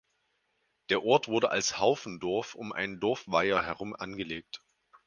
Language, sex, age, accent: German, male, 19-29, Deutschland Deutsch